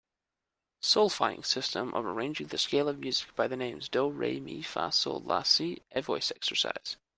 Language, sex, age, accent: English, male, under 19, United States English